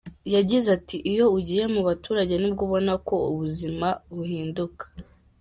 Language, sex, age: Kinyarwanda, female, under 19